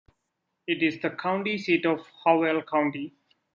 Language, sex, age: English, male, 30-39